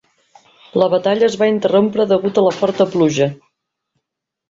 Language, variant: Catalan, Central